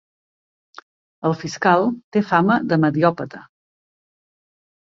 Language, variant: Catalan, Central